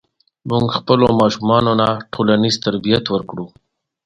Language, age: Pashto, 30-39